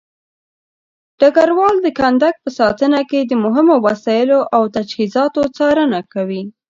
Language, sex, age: Pashto, female, under 19